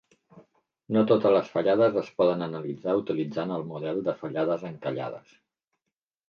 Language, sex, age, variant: Catalan, male, 50-59, Central